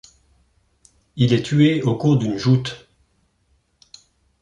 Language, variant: French, Français de métropole